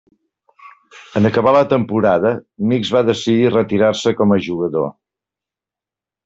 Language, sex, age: Catalan, male, 50-59